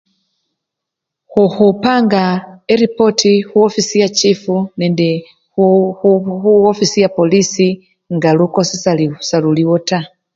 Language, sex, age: Luyia, female, 50-59